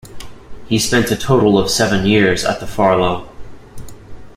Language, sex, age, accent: English, male, 19-29, United States English